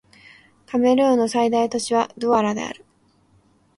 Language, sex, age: Japanese, female, under 19